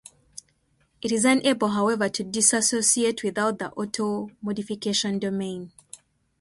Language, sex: English, female